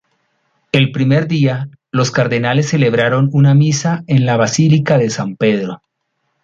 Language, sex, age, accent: Spanish, male, 50-59, Andino-Pacífico: Colombia, Perú, Ecuador, oeste de Bolivia y Venezuela andina